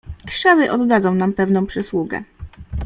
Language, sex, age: Polish, female, 19-29